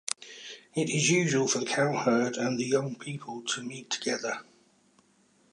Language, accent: English, England English